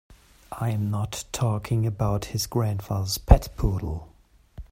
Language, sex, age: English, male, 30-39